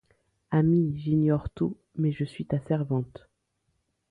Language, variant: French, Français de métropole